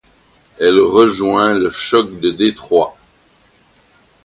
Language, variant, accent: French, Français d'Europe, Français de Belgique